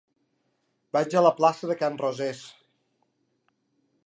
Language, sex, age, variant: Catalan, male, 40-49, Balear